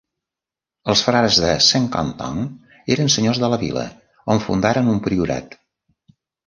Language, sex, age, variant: Catalan, male, 70-79, Central